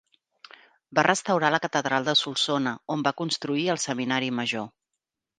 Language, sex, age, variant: Catalan, female, 40-49, Central